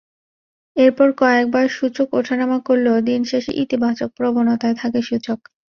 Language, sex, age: Bengali, female, 19-29